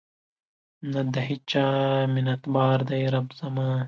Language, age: Pashto, 19-29